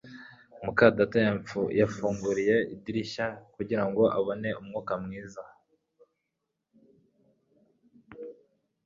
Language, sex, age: Kinyarwanda, male, 19-29